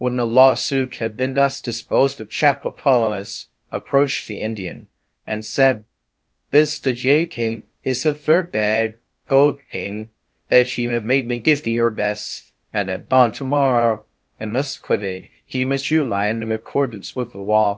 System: TTS, VITS